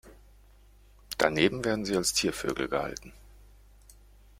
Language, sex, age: German, male, 30-39